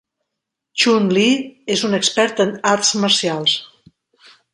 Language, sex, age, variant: Catalan, female, 40-49, Central